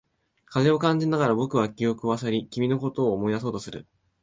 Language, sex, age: Japanese, male, 19-29